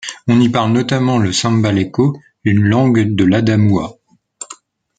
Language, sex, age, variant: French, male, 19-29, Français de métropole